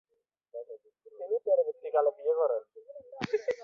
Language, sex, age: Bengali, male, 19-29